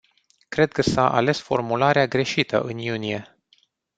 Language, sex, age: Romanian, male, 30-39